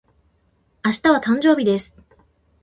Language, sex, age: Japanese, female, 19-29